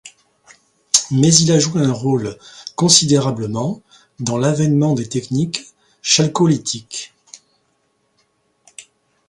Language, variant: French, Français de métropole